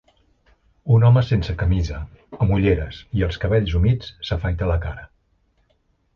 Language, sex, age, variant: Catalan, male, 50-59, Central